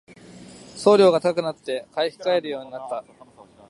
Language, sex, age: Japanese, male, 19-29